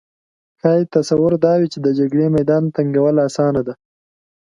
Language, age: Pashto, 19-29